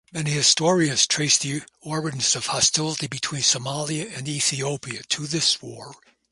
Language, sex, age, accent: English, male, 70-79, United States English